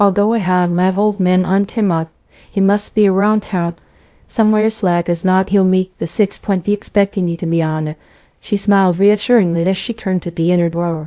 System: TTS, VITS